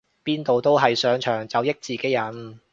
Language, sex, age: Cantonese, male, 19-29